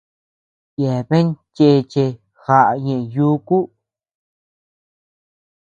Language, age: Tepeuxila Cuicatec, under 19